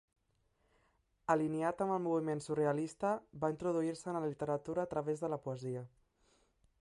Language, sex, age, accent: Catalan, male, 19-29, Barcelona